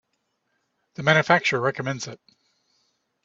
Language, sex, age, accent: English, male, 70-79, United States English